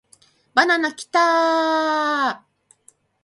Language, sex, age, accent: Japanese, female, 40-49, 標準語